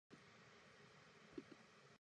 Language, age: Japanese, 19-29